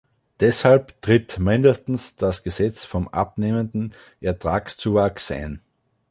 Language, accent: German, Österreichisches Deutsch